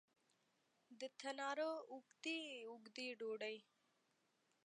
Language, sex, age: Pashto, female, 19-29